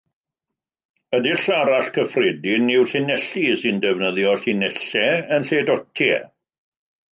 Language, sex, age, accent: Welsh, male, 50-59, Y Deyrnas Unedig Cymraeg